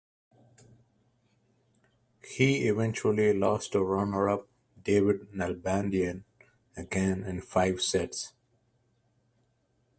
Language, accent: English, United States English